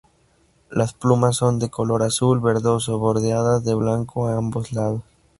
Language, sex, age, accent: Spanish, male, 19-29, México